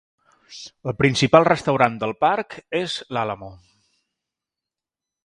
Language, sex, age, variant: Catalan, male, 30-39, Central